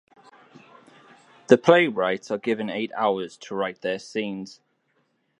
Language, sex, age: English, male, 19-29